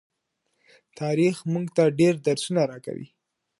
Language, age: Pashto, 19-29